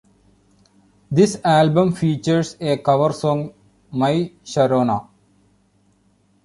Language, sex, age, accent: English, male, 40-49, India and South Asia (India, Pakistan, Sri Lanka)